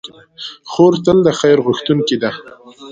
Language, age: Pashto, 19-29